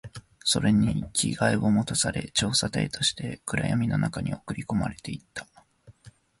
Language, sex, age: Japanese, male, 19-29